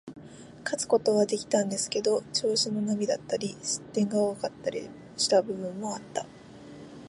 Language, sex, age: Japanese, female, under 19